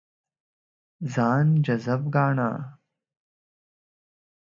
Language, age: Pashto, 19-29